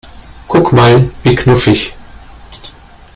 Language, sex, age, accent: German, male, 40-49, Deutschland Deutsch